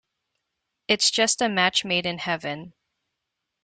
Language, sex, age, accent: English, female, 19-29, Canadian English